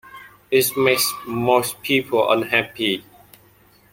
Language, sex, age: English, male, 19-29